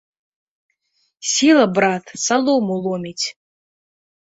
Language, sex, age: Belarusian, female, 30-39